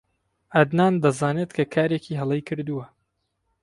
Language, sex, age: Central Kurdish, male, 19-29